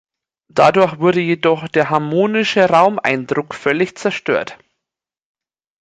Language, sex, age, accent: German, male, 30-39, Deutschland Deutsch